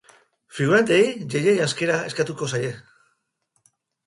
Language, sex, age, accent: Basque, male, 50-59, Mendebalekoa (Araba, Bizkaia, Gipuzkoako mendebaleko herri batzuk)